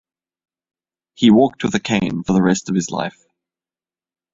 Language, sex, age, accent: English, male, 19-29, Southern African (South Africa, Zimbabwe, Namibia)